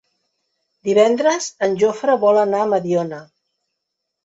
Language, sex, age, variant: Catalan, female, 50-59, Central